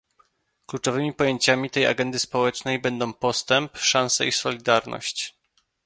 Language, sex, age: Polish, male, 30-39